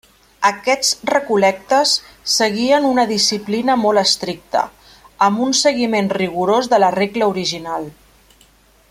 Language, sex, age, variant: Catalan, female, 40-49, Central